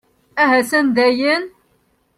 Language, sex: Kabyle, female